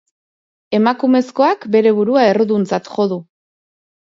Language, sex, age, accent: Basque, female, 30-39, Erdialdekoa edo Nafarra (Gipuzkoa, Nafarroa)